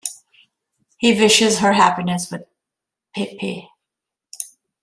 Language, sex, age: English, female, 50-59